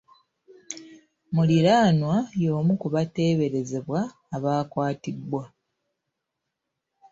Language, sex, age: Ganda, female, 30-39